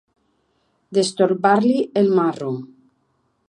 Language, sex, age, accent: Catalan, female, 40-49, valencià